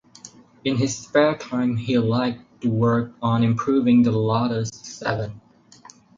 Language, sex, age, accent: English, male, under 19, United States English